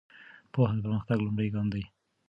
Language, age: Pashto, 19-29